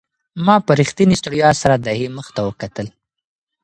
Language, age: Pashto, 19-29